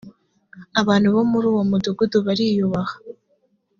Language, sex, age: Kinyarwanda, female, under 19